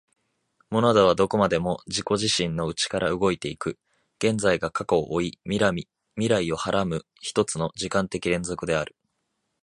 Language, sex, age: Japanese, male, 19-29